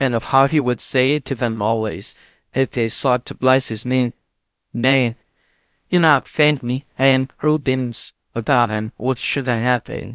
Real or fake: fake